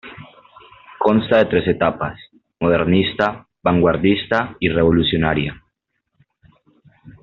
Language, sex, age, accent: Spanish, male, under 19, Caribe: Cuba, Venezuela, Puerto Rico, República Dominicana, Panamá, Colombia caribeña, México caribeño, Costa del golfo de México